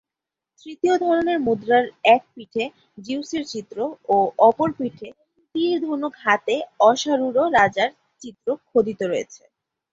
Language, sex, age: Bengali, female, 19-29